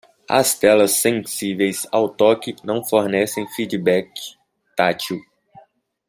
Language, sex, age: Portuguese, male, 19-29